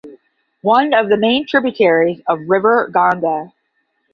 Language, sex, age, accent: English, female, 40-49, United States English; Midwestern